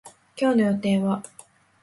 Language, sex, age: Japanese, female, 19-29